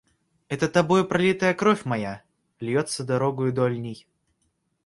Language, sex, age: Russian, male, under 19